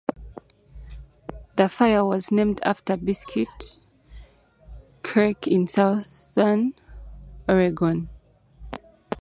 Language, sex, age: English, female, 30-39